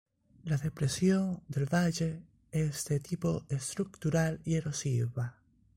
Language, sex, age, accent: Spanish, male, 19-29, España: Sur peninsular (Andalucia, Extremadura, Murcia)